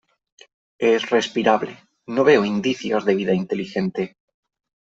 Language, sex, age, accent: Spanish, male, 19-29, España: Centro-Sur peninsular (Madrid, Toledo, Castilla-La Mancha)